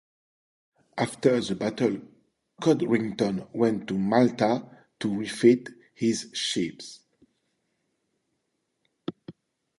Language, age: English, 50-59